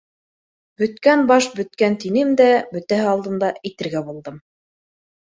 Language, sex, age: Bashkir, female, 30-39